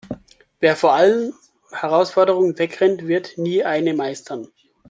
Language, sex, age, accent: German, male, 19-29, Deutschland Deutsch